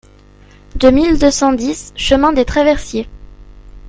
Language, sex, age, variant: French, female, under 19, Français de métropole